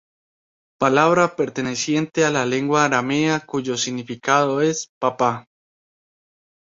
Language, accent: Spanish, Andino-Pacífico: Colombia, Perú, Ecuador, oeste de Bolivia y Venezuela andina